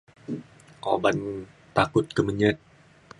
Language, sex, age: Mainstream Kenyah, female, 19-29